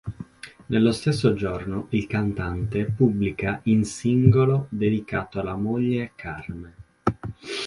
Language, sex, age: Italian, male, 19-29